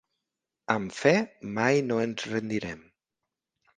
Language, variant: Catalan, Nord-Occidental